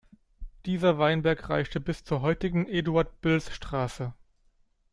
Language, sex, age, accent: German, male, 30-39, Deutschland Deutsch